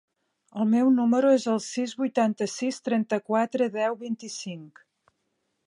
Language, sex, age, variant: Catalan, female, 50-59, Nord-Occidental